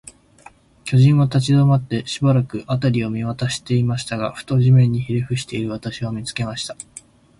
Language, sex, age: Japanese, male, 19-29